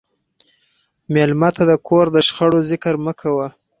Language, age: Pashto, 19-29